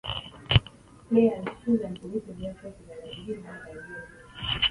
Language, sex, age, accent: English, female, 19-29, England English